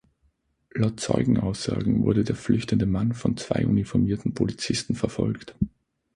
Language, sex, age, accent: German, male, 19-29, Österreichisches Deutsch